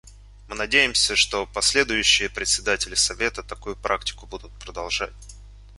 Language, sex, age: Russian, male, 19-29